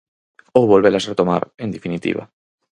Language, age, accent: Galician, 19-29, Normativo (estándar)